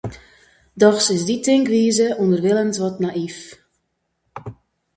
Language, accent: Western Frisian, Wâldfrysk